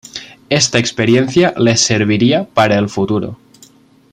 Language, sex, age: Spanish, male, 19-29